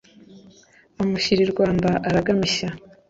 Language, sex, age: Kinyarwanda, female, 19-29